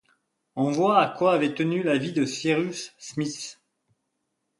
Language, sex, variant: French, male, Français de métropole